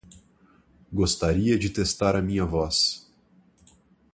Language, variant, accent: Portuguese, Portuguese (Brasil), Mineiro